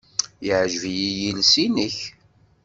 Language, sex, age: Kabyle, male, 50-59